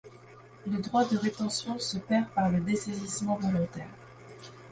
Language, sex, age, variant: French, female, 19-29, Français de métropole